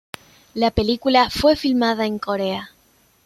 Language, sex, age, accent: Spanish, female, 19-29, Rioplatense: Argentina, Uruguay, este de Bolivia, Paraguay